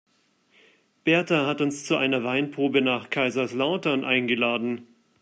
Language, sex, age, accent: German, male, 30-39, Deutschland Deutsch